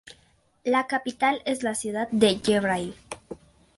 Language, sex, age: Spanish, female, 19-29